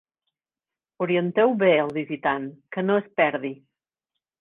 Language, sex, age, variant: Catalan, female, 50-59, Central